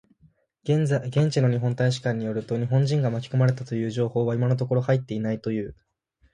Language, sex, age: Japanese, male, 19-29